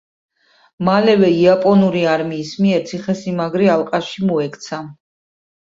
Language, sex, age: Georgian, female, 40-49